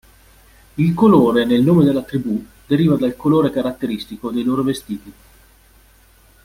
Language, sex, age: Italian, male, 40-49